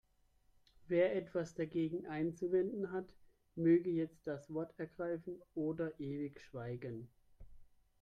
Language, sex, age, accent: German, male, 30-39, Deutschland Deutsch